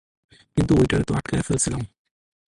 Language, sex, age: Bengali, male, 19-29